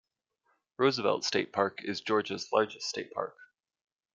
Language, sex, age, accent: English, male, 19-29, United States English